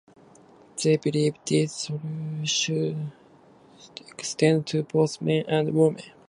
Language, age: English, under 19